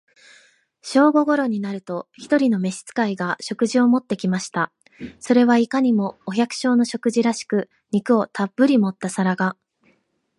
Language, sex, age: Japanese, female, 19-29